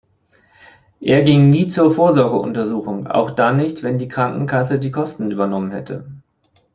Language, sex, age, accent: German, male, 30-39, Deutschland Deutsch